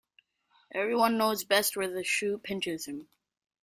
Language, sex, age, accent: English, male, 19-29, United States English